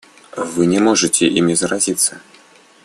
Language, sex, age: Russian, male, 19-29